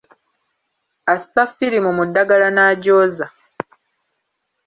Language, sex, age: Ganda, female, 30-39